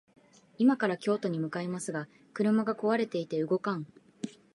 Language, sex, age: Japanese, female, 19-29